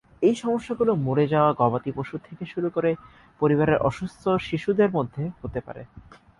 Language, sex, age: Bengali, male, 19-29